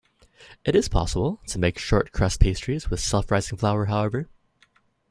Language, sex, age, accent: English, male, 19-29, Canadian English